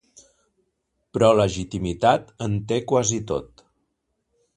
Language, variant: Catalan, Central